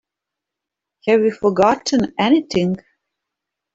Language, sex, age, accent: English, female, 50-59, Australian English